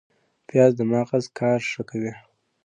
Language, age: Pashto, 19-29